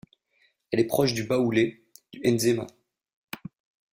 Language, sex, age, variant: French, male, 19-29, Français de métropole